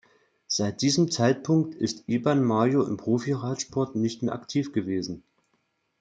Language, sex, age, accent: German, male, 40-49, Deutschland Deutsch